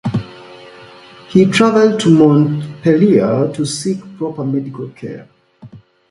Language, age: English, 30-39